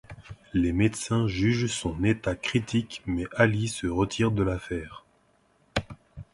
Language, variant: French, Français de métropole